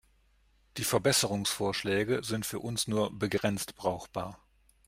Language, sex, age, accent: German, male, 40-49, Deutschland Deutsch